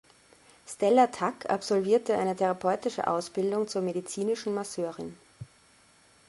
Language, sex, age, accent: German, female, 30-39, Österreichisches Deutsch